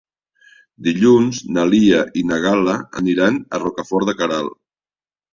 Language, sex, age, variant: Catalan, male, 60-69, Central